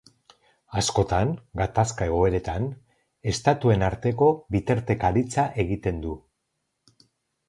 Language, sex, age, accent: Basque, male, 60-69, Erdialdekoa edo Nafarra (Gipuzkoa, Nafarroa)